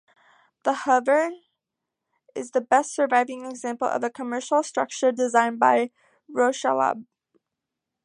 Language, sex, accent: English, female, United States English